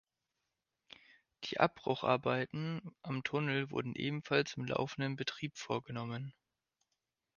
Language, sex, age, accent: German, male, 19-29, Deutschland Deutsch